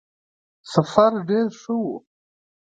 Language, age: Pashto, 19-29